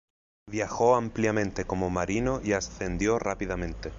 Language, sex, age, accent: Spanish, male, 19-29, España: Sur peninsular (Andalucia, Extremadura, Murcia)